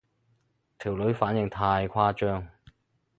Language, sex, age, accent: Cantonese, male, 30-39, 广州音